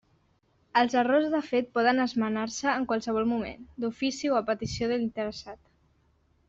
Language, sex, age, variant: Catalan, female, under 19, Central